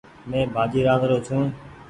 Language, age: Goaria, 19-29